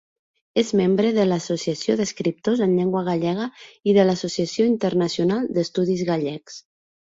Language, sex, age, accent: Catalan, female, 19-29, central; nord-occidental